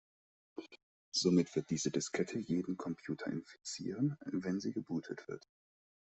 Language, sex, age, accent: German, male, 30-39, Deutschland Deutsch